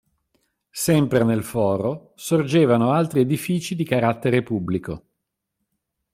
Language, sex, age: Italian, male, 50-59